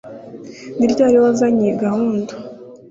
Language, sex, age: Kinyarwanda, female, 19-29